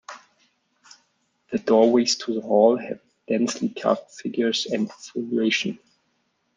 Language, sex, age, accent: English, male, 19-29, United States English